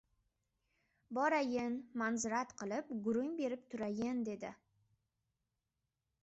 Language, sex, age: Uzbek, female, under 19